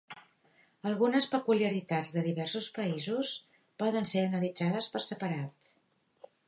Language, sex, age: Catalan, female, 60-69